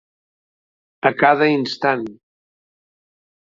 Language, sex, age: Catalan, male, 60-69